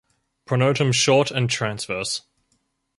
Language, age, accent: English, 19-29, Australian English